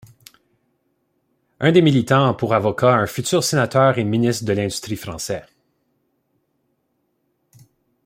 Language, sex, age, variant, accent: French, male, 30-39, Français d'Amérique du Nord, Français du Canada